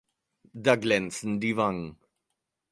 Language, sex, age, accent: German, male, 30-39, Deutschland Deutsch